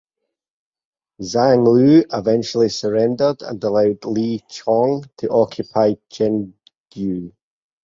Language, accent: English, Scottish English